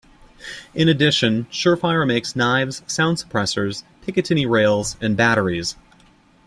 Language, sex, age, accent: English, male, 40-49, United States English